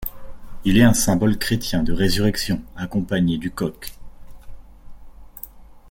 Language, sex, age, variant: French, male, 19-29, Français de métropole